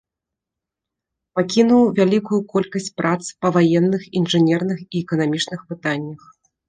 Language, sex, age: Belarusian, female, 30-39